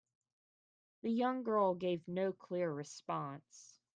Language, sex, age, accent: English, female, 19-29, United States English